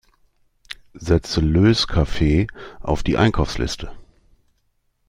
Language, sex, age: German, male, 50-59